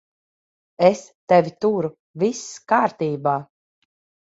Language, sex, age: Latvian, female, 30-39